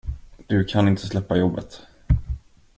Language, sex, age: Swedish, male, 30-39